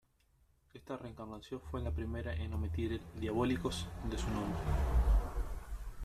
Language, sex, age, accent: Spanish, male, 19-29, Rioplatense: Argentina, Uruguay, este de Bolivia, Paraguay